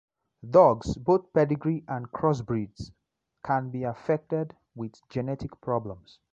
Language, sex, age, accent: English, male, 19-29, Southern African (South Africa, Zimbabwe, Namibia)